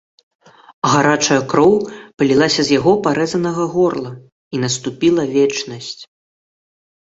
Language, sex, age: Belarusian, male, under 19